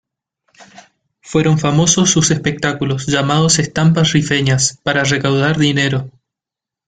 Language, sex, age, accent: Spanish, male, 30-39, Rioplatense: Argentina, Uruguay, este de Bolivia, Paraguay